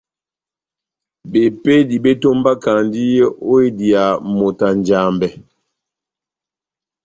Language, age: Batanga, 60-69